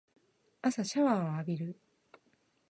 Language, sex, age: Japanese, female, 50-59